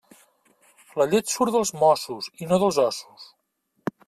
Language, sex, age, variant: Catalan, male, 50-59, Central